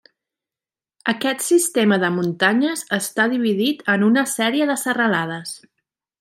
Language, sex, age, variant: Catalan, female, 30-39, Central